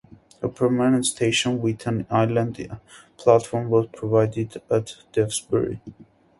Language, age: English, 19-29